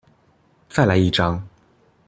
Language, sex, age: Chinese, male, under 19